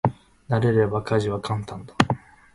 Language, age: Japanese, 19-29